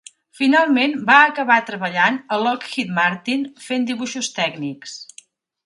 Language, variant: Catalan, Central